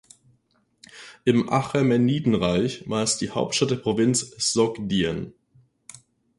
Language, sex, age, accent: German, male, 19-29, Deutschland Deutsch